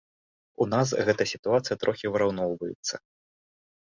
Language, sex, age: Belarusian, male, 19-29